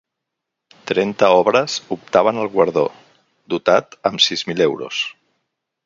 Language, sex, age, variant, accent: Catalan, male, 50-59, Central, Barceloní